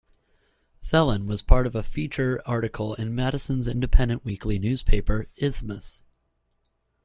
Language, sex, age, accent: English, male, 19-29, United States English